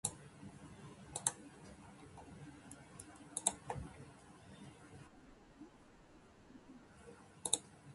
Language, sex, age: Japanese, female, 40-49